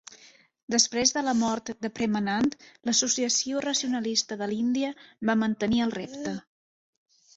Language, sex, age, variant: Catalan, female, 30-39, Central